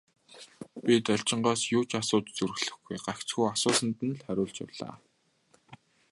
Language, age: Mongolian, 19-29